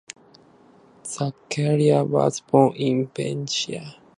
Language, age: English, under 19